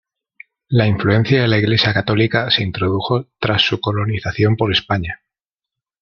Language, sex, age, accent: Spanish, male, 30-39, España: Centro-Sur peninsular (Madrid, Toledo, Castilla-La Mancha)